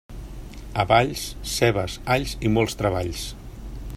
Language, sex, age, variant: Catalan, male, 50-59, Central